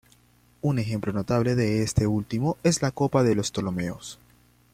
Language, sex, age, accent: Spanish, male, 19-29, Andino-Pacífico: Colombia, Perú, Ecuador, oeste de Bolivia y Venezuela andina